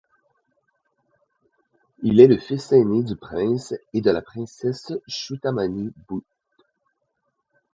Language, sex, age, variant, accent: French, male, 30-39, Français d'Amérique du Nord, Français du Canada